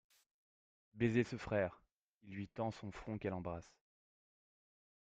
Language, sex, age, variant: French, male, 30-39, Français de métropole